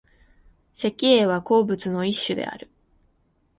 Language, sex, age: Japanese, female, 19-29